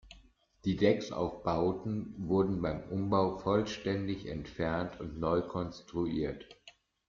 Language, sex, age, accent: German, male, 50-59, Deutschland Deutsch